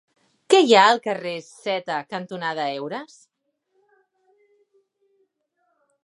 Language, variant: Catalan, Central